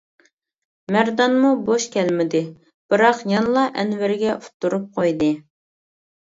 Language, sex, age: Uyghur, female, 19-29